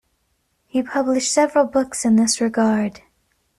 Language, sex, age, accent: English, female, 19-29, United States English